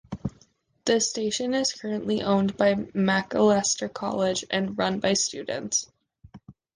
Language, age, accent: English, 19-29, United States English